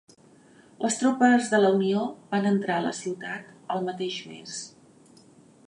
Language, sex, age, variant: Catalan, female, 50-59, Central